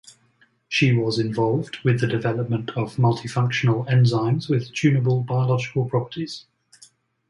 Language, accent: English, England English